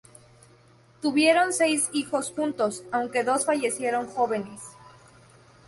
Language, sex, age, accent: Spanish, female, 19-29, México